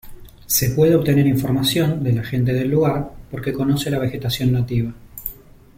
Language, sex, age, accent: Spanish, male, 40-49, Rioplatense: Argentina, Uruguay, este de Bolivia, Paraguay